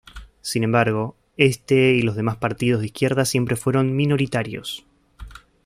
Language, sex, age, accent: Spanish, male, 19-29, Rioplatense: Argentina, Uruguay, este de Bolivia, Paraguay